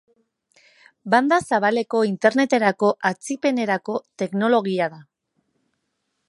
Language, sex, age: Basque, female, 30-39